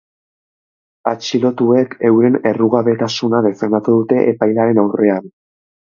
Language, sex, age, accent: Basque, male, 19-29, Erdialdekoa edo Nafarra (Gipuzkoa, Nafarroa)